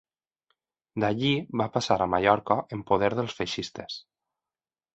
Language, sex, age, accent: Catalan, male, 19-29, valencià